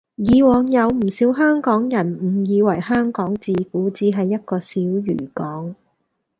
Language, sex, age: Cantonese, female, 40-49